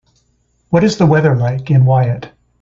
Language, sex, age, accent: English, male, 50-59, United States English